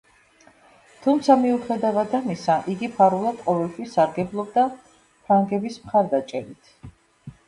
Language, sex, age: Georgian, female, 50-59